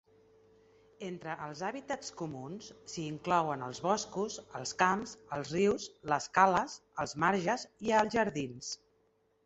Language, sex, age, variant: Catalan, female, 50-59, Central